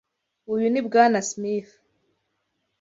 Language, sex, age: Kinyarwanda, female, 19-29